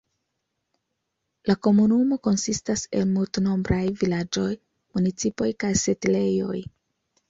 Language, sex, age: Esperanto, female, 19-29